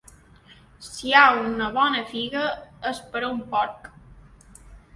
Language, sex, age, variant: Catalan, female, 19-29, Balear